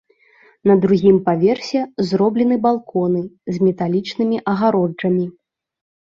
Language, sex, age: Belarusian, female, 30-39